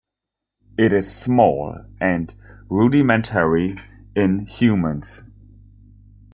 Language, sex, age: English, male, 19-29